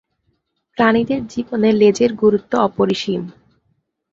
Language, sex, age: Bengali, female, 19-29